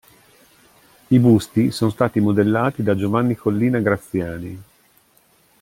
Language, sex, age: Italian, male, 50-59